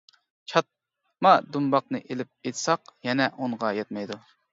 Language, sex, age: Uyghur, female, 40-49